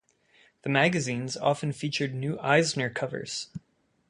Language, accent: English, Canadian English